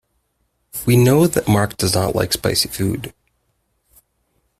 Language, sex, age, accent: English, male, 40-49, Canadian English